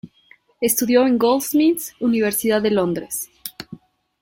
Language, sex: Spanish, female